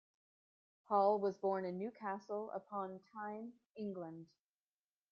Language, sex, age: English, female, 40-49